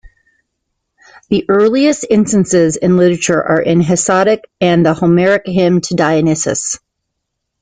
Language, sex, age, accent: English, female, 50-59, United States English